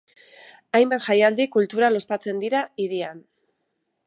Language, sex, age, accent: Basque, female, 40-49, Mendebalekoa (Araba, Bizkaia, Gipuzkoako mendebaleko herri batzuk)